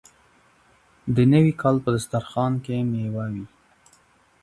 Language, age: Pashto, 19-29